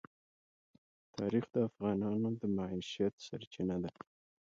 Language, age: Pashto, 19-29